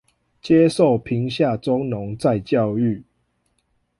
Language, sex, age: Chinese, male, 19-29